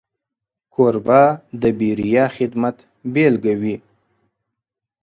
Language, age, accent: Pashto, 19-29, کندهارۍ لهجه